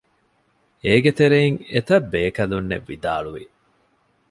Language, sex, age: Divehi, male, 30-39